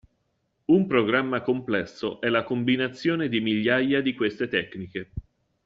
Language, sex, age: Italian, male, 50-59